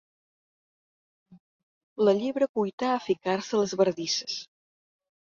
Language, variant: Catalan, Central